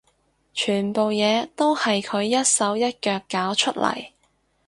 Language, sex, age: Cantonese, female, 19-29